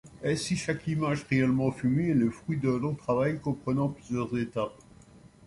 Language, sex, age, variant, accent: French, male, 70-79, Français d'Europe, Français de Belgique